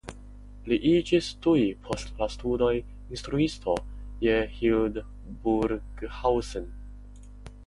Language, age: Esperanto, under 19